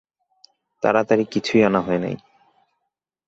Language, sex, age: Bengali, male, 19-29